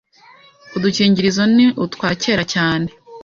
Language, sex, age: Kinyarwanda, female, 19-29